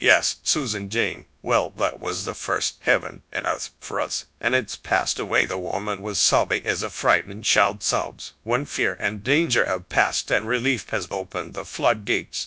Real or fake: fake